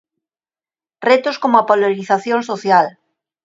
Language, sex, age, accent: Galician, female, 60-69, Normativo (estándar)